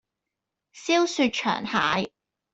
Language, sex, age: Cantonese, female, 19-29